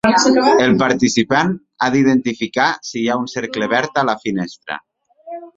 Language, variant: Catalan, Nord-Occidental